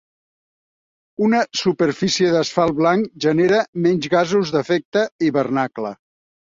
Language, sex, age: Catalan, male, 70-79